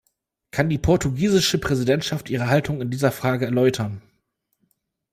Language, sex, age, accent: German, male, 30-39, Deutschland Deutsch